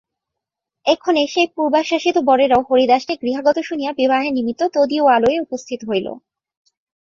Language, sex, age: Bengali, female, 19-29